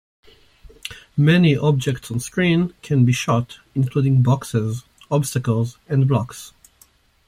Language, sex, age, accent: English, male, 40-49, United States English